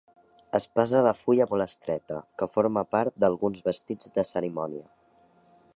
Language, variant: Catalan, Central